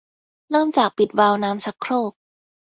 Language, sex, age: Thai, female, under 19